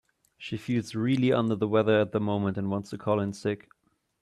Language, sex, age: English, male, 19-29